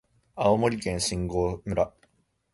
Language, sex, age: Japanese, male, 19-29